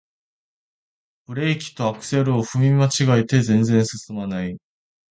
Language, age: Japanese, 30-39